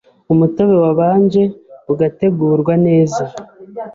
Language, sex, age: Kinyarwanda, male, 19-29